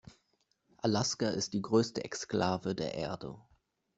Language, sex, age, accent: German, male, under 19, Deutschland Deutsch